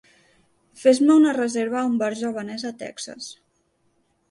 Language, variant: Catalan, Central